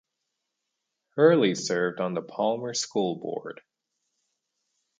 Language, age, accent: English, 30-39, United States English